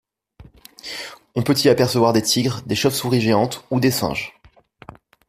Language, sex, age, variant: French, male, 19-29, Français de métropole